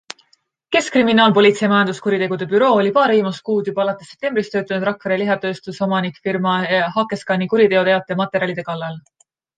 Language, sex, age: Estonian, female, 19-29